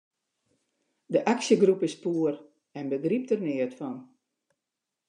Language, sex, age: Western Frisian, female, 60-69